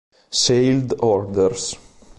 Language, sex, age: Italian, male, 19-29